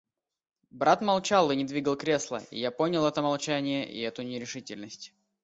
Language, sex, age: Russian, male, 19-29